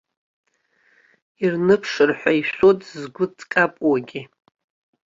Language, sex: Abkhazian, female